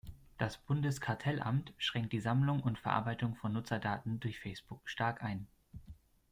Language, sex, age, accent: German, male, 30-39, Deutschland Deutsch